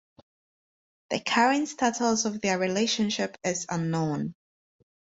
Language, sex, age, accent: English, female, 30-39, United States English